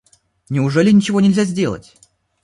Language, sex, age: Russian, male, under 19